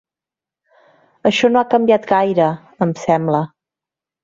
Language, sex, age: Catalan, female, 40-49